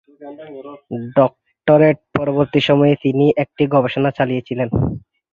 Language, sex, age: Bengali, male, 19-29